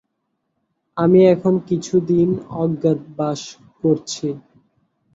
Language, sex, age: Bengali, male, under 19